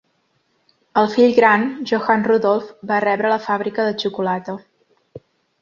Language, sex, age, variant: Catalan, female, 30-39, Central